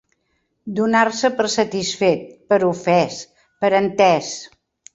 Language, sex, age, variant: Catalan, female, 70-79, Central